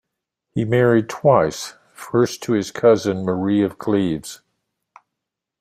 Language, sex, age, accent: English, male, 60-69, United States English